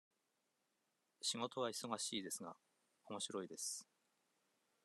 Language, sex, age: Japanese, male, 40-49